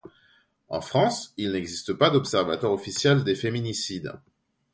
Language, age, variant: French, 19-29, Français de métropole